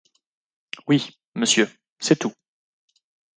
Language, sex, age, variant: French, male, 19-29, Français de métropole